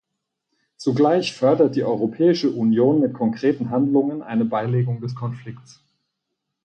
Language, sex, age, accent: German, male, 40-49, Deutschland Deutsch